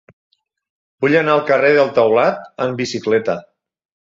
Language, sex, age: Catalan, male, 50-59